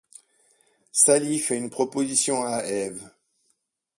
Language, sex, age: French, male, 60-69